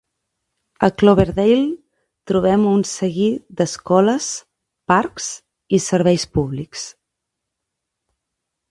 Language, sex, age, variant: Catalan, male, 30-39, Central